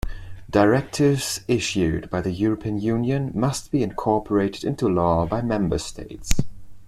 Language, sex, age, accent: English, male, 19-29, United States English